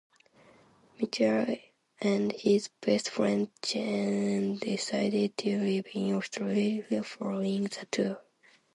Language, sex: English, female